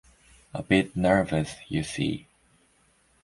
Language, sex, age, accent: English, male, under 19, United States English